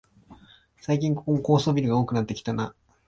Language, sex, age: Japanese, male, 19-29